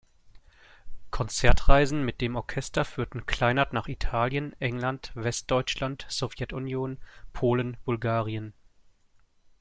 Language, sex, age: German, male, 30-39